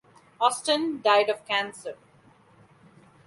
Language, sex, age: English, female, 19-29